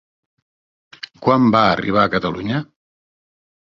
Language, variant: Catalan, Central